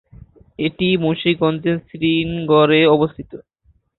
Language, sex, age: Bengali, male, under 19